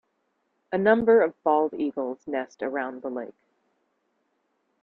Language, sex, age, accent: English, female, 19-29, United States English